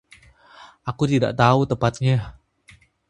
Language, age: Indonesian, 19-29